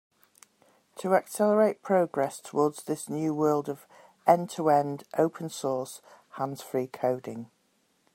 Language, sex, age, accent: English, female, 50-59, England English